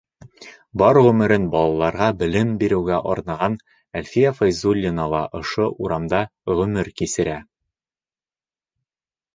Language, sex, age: Bashkir, male, under 19